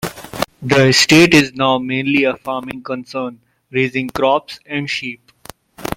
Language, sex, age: English, male, 30-39